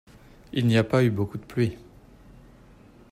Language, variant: French, Français de métropole